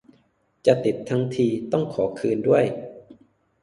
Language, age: Thai, 19-29